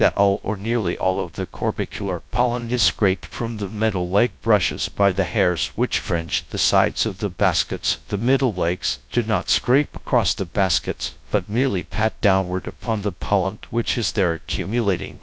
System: TTS, GradTTS